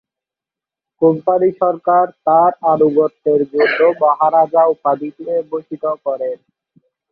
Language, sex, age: Bengali, male, 19-29